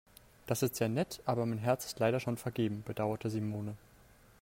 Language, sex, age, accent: German, male, 19-29, Deutschland Deutsch